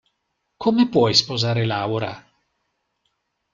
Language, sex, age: Italian, male, 50-59